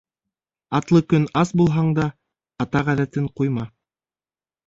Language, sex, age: Bashkir, male, 19-29